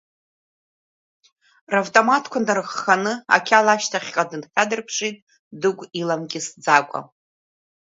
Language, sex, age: Abkhazian, female, 30-39